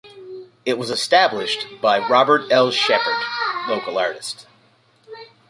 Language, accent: English, Canadian English